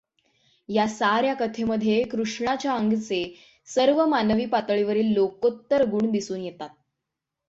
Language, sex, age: Marathi, female, 19-29